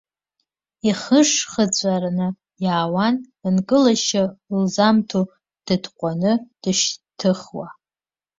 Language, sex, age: Abkhazian, female, under 19